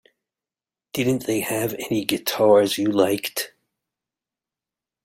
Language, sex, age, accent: English, male, 60-69, United States English